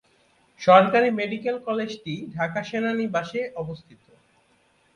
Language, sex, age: Bengali, male, 30-39